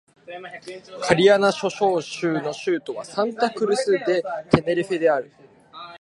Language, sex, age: Japanese, male, 19-29